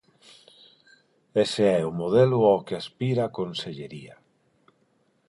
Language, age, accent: Galician, 40-49, Normativo (estándar); Neofalante